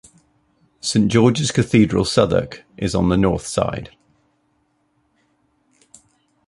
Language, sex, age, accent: English, male, 40-49, England English